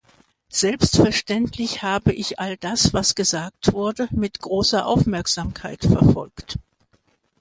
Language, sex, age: German, female, 70-79